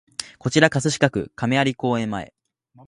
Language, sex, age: Japanese, male, 19-29